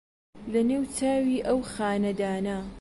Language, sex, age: Central Kurdish, female, 19-29